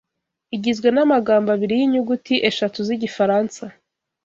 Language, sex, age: Kinyarwanda, female, 19-29